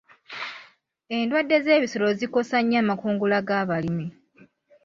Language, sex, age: Ganda, female, 19-29